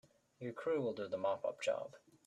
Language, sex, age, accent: English, male, 19-29, United States English